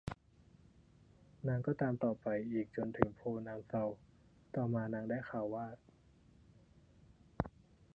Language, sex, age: Thai, male, under 19